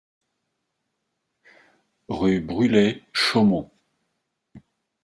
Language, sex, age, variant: French, male, 50-59, Français de métropole